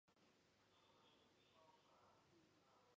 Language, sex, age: Mari, female, 19-29